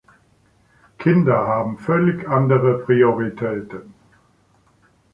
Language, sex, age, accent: German, male, 60-69, Deutschland Deutsch